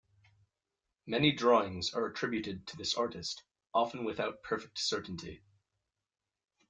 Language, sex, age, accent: English, male, 19-29, United States English